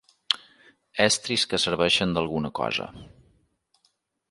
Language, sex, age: Catalan, male, 40-49